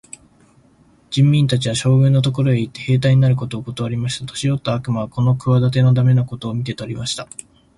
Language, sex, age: Japanese, male, 19-29